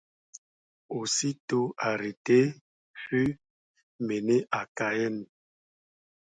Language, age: French, 30-39